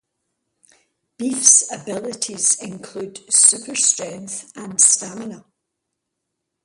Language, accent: English, Scottish English